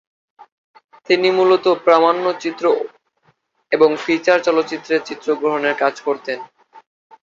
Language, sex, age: Bengali, male, 19-29